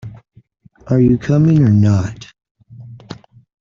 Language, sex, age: English, male, 30-39